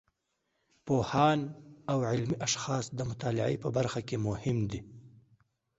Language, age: Pashto, under 19